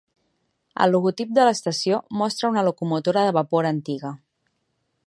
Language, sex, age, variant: Catalan, female, 19-29, Central